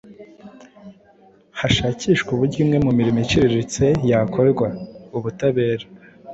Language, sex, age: Kinyarwanda, male, 19-29